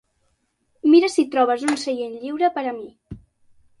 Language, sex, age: Catalan, female, under 19